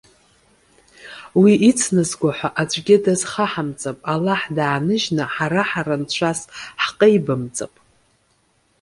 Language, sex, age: Abkhazian, female, 40-49